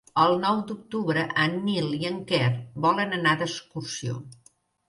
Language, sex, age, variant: Catalan, female, 60-69, Central